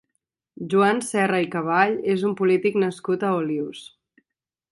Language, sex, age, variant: Catalan, female, 19-29, Central